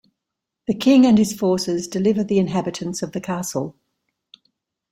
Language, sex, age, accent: English, female, 70-79, Australian English